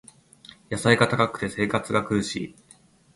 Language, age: Japanese, 30-39